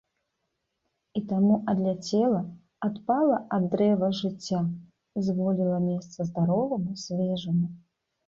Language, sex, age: Belarusian, female, 30-39